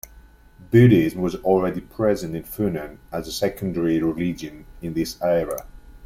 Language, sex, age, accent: English, male, 30-39, England English